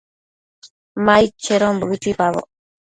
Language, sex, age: Matsés, female, 30-39